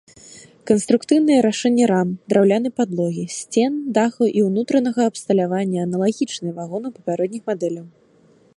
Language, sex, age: Belarusian, female, 19-29